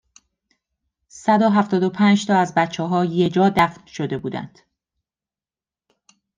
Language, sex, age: Persian, female, 40-49